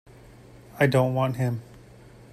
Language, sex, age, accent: English, male, 40-49, United States English